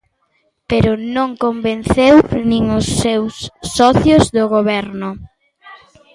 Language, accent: Galician, Normativo (estándar)